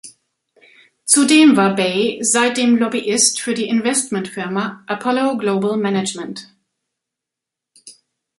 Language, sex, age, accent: German, female, 50-59, Deutschland Deutsch